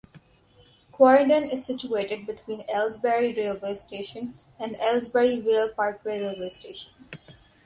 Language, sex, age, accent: English, female, under 19, India and South Asia (India, Pakistan, Sri Lanka)